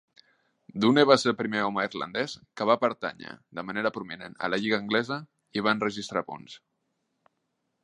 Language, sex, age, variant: Catalan, male, 19-29, Central